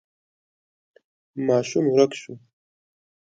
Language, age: Pashto, 19-29